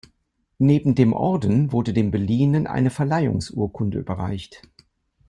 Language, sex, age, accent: German, male, 70-79, Deutschland Deutsch